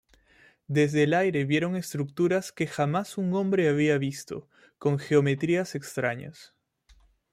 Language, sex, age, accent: Spanish, male, 30-39, Andino-Pacífico: Colombia, Perú, Ecuador, oeste de Bolivia y Venezuela andina